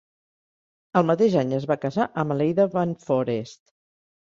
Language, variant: Catalan, Central